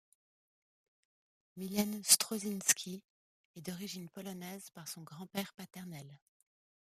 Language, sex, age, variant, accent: French, female, 30-39, Français d'Europe, Français de Suisse